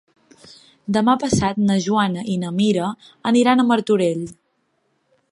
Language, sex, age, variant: Catalan, female, 19-29, Central